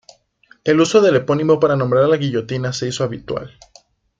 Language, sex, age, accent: Spanish, female, 19-29, México